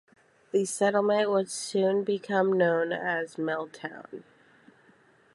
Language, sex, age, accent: English, female, 19-29, United States English